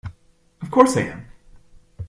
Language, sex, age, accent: English, male, 19-29, United States English